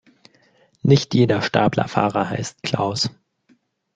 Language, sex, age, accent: German, male, 19-29, Deutschland Deutsch